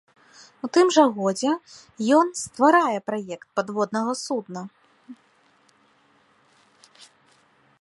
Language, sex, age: Belarusian, female, 19-29